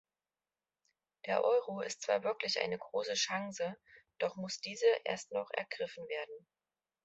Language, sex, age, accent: German, female, 30-39, Deutschland Deutsch